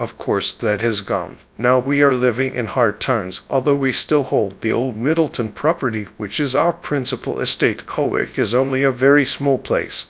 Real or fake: fake